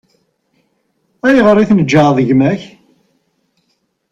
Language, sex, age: Kabyle, male, 50-59